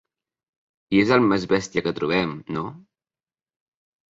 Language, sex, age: Catalan, male, under 19